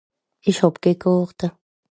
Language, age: Swiss German, 50-59